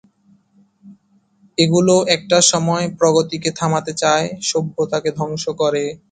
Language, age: Bengali, 19-29